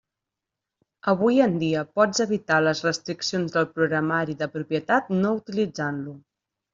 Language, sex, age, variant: Catalan, female, 30-39, Central